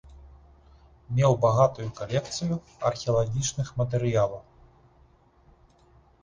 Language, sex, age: Belarusian, male, 40-49